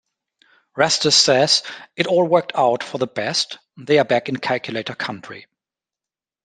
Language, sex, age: English, male, 30-39